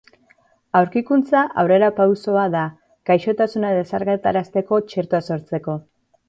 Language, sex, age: Basque, female, 30-39